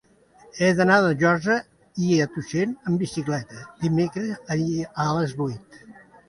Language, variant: Catalan, Central